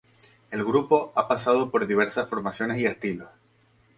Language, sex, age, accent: Spanish, male, 19-29, España: Islas Canarias